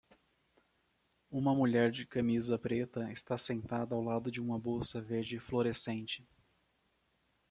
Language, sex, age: Portuguese, male, 30-39